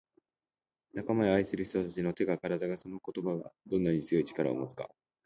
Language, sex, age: Japanese, male, under 19